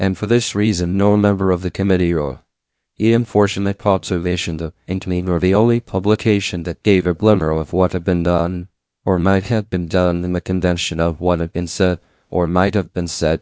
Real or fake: fake